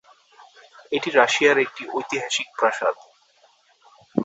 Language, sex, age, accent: Bengali, male, 19-29, Bangla